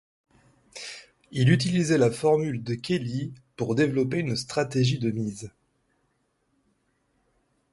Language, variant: French, Français de métropole